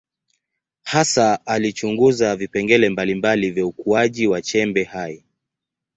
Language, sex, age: Swahili, male, 19-29